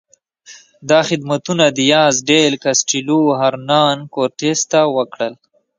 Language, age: Pashto, 19-29